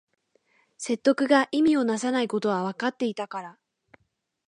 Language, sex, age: Japanese, female, 19-29